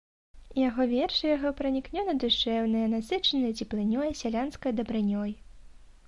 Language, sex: Belarusian, female